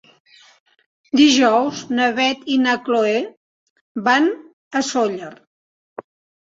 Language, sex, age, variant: Catalan, female, 60-69, Central